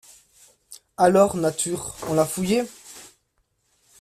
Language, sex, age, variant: French, male, 19-29, Français de métropole